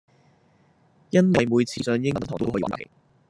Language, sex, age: Cantonese, male, 19-29